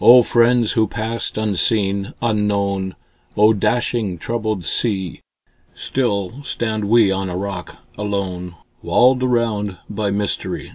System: none